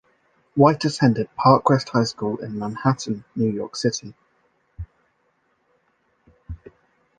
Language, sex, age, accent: English, male, under 19, England English